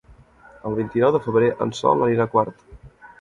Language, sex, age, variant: Catalan, male, 19-29, Central